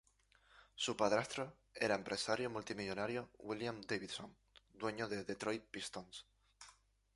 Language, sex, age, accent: Spanish, male, 19-29, España: Islas Canarias